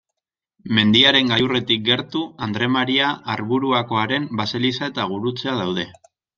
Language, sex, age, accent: Basque, male, 19-29, Mendebalekoa (Araba, Bizkaia, Gipuzkoako mendebaleko herri batzuk)